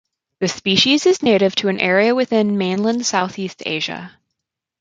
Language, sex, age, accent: English, female, 30-39, United States English